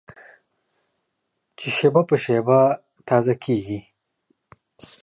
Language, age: Pashto, 19-29